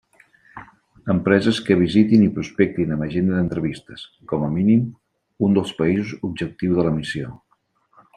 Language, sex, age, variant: Catalan, male, 50-59, Central